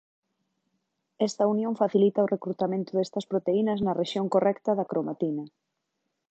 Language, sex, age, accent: Galician, female, 30-39, Normativo (estándar)